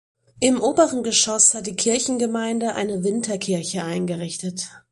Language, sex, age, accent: German, female, 30-39, Deutschland Deutsch